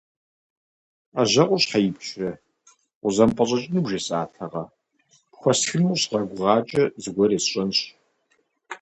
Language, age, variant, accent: Kabardian, 40-49, Адыгэбзэ (Къэбэрдей, Кирил, псоми зэдай), Джылэхъстэней (Gilahsteney)